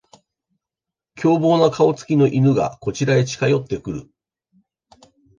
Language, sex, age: Japanese, male, 50-59